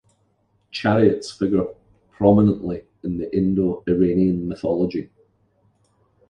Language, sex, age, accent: English, male, 40-49, Scottish English